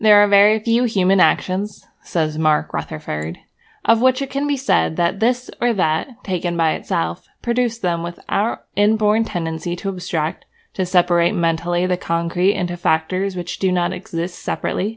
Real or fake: real